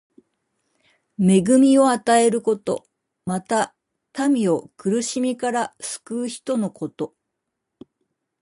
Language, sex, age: Japanese, female, 60-69